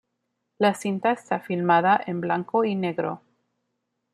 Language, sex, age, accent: Spanish, female, 19-29, México